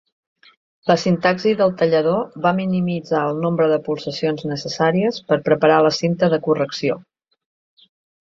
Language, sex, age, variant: Catalan, female, 50-59, Central